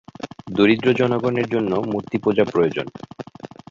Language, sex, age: Bengali, male, 40-49